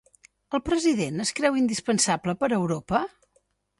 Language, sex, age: Catalan, female, 50-59